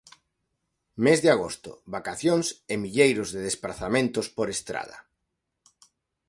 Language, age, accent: Galician, 40-49, Normativo (estándar)